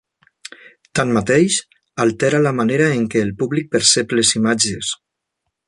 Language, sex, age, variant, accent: Catalan, male, 50-59, Valencià central, valencià